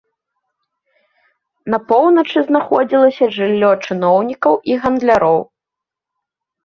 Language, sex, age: Belarusian, female, 19-29